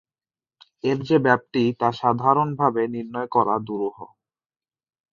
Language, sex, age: Bengali, male, 19-29